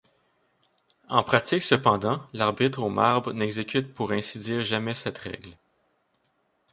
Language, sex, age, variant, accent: French, male, 30-39, Français d'Amérique du Nord, Français du Canada